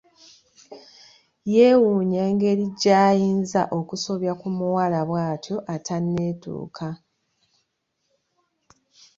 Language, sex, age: Ganda, female, 30-39